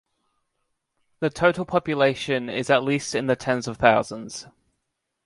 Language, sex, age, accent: English, male, under 19, Australian English